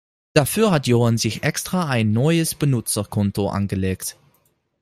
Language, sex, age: German, male, 19-29